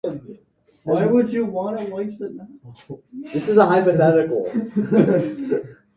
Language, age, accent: English, 19-29, United States English